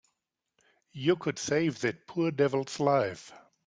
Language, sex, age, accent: English, male, 50-59, United States English